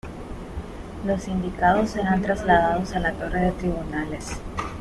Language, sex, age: Spanish, female, 19-29